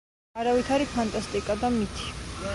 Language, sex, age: Georgian, female, 30-39